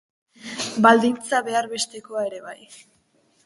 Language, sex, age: Basque, female, under 19